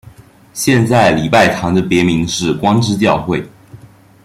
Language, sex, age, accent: Chinese, male, under 19, 出生地：福建省